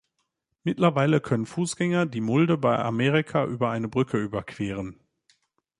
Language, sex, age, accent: German, male, 19-29, Deutschland Deutsch